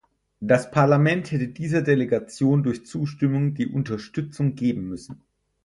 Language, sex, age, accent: German, male, 30-39, Deutschland Deutsch